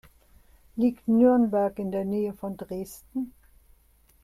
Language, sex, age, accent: German, female, 70-79, Deutschland Deutsch